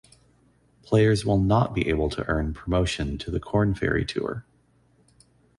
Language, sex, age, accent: English, male, 40-49, United States English